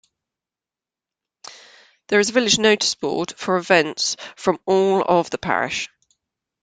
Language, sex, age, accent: English, female, 19-29, England English